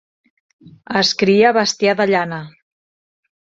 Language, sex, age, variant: Catalan, female, 40-49, Central